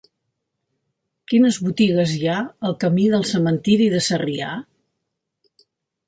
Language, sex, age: Catalan, female, 70-79